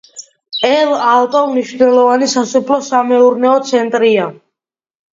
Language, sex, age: Georgian, male, under 19